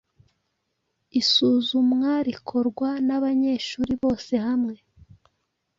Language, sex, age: Kinyarwanda, female, 30-39